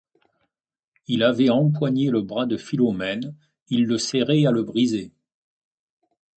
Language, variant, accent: French, Français de métropole, Français du sud de la France